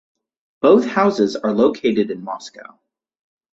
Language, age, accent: English, 19-29, United States English